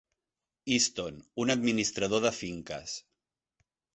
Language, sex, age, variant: Catalan, male, 40-49, Central